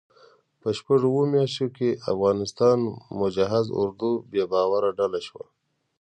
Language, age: Pashto, 19-29